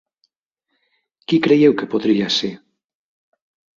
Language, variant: Catalan, Nord-Occidental